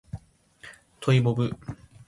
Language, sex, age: Japanese, male, 19-29